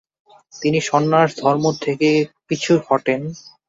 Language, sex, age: Bengali, male, 19-29